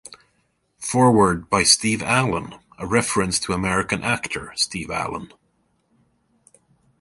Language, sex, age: English, male, 40-49